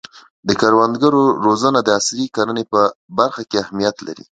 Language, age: Pashto, 19-29